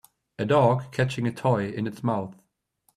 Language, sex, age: English, male, 30-39